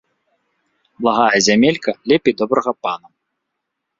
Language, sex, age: Belarusian, male, 19-29